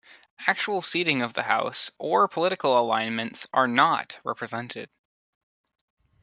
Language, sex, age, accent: English, male, under 19, United States English